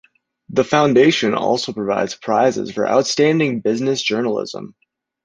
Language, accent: English, United States English